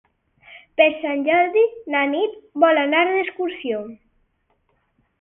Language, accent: Catalan, valencià